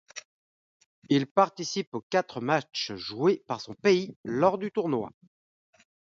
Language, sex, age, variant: French, male, 40-49, Français de métropole